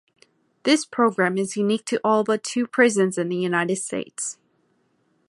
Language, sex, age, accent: English, female, under 19, United States English